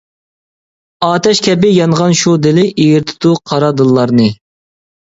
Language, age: Uyghur, 19-29